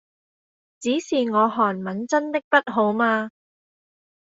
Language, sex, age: Cantonese, female, 19-29